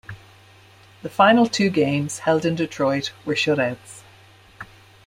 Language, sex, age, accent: English, female, 50-59, Irish English